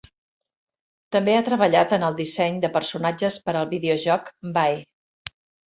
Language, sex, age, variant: Catalan, female, 50-59, Central